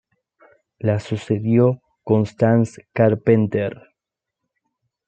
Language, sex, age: Spanish, male, 19-29